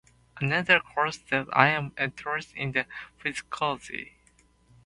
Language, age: English, 19-29